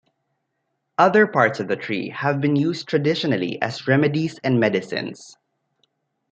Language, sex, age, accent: English, male, 19-29, Filipino